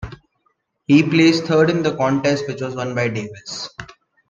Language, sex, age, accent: English, male, 19-29, India and South Asia (India, Pakistan, Sri Lanka)